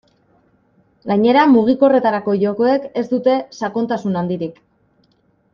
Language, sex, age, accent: Basque, female, 30-39, Mendebalekoa (Araba, Bizkaia, Gipuzkoako mendebaleko herri batzuk)